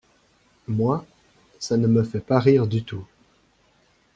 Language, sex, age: French, male, 19-29